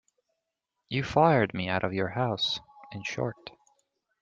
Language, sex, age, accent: English, male, 19-29, England English